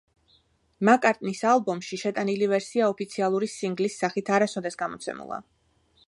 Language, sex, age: Georgian, female, 40-49